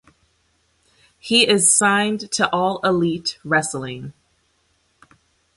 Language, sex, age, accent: English, male, 19-29, United States English